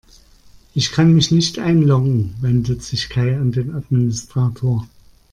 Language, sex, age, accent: German, male, 50-59, Deutschland Deutsch